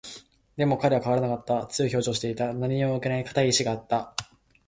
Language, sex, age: Japanese, male, 19-29